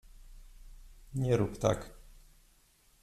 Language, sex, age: Polish, male, 30-39